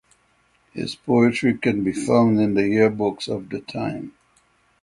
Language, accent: English, United States English